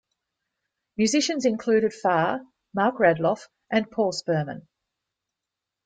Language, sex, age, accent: English, female, 50-59, Australian English